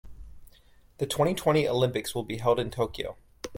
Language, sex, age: English, male, 30-39